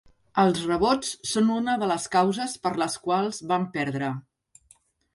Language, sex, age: Catalan, female, 50-59